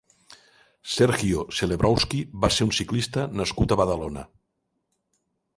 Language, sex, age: Catalan, male, 60-69